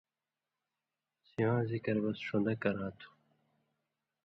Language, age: Indus Kohistani, 19-29